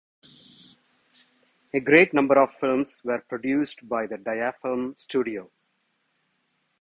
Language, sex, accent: English, male, India and South Asia (India, Pakistan, Sri Lanka)